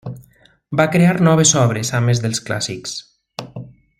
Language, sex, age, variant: Catalan, male, 40-49, Central